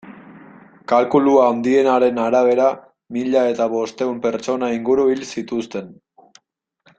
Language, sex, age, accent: Basque, male, 19-29, Mendebalekoa (Araba, Bizkaia, Gipuzkoako mendebaleko herri batzuk)